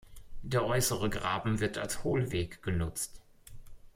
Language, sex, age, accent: German, male, 30-39, Deutschland Deutsch